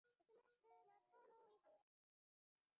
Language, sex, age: Swahili, female, 19-29